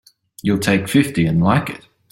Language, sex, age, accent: English, male, 30-39, Australian English